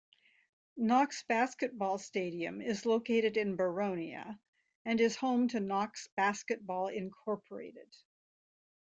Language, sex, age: English, female, 70-79